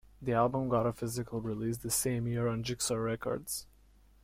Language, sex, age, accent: English, male, under 19, United States English